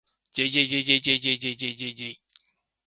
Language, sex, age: Japanese, male, 50-59